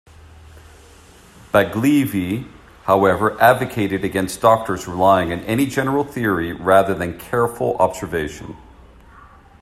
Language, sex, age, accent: English, male, 40-49, United States English